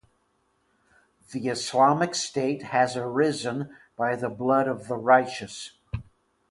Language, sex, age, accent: English, male, 60-69, United States English